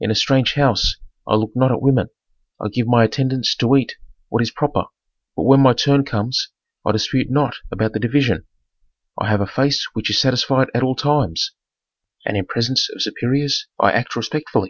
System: none